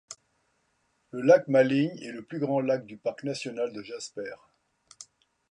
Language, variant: French, Français de métropole